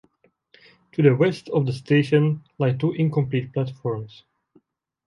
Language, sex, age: English, male, 19-29